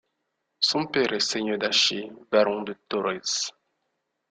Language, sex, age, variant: French, male, 30-39, Français d'Afrique subsaharienne et des îles africaines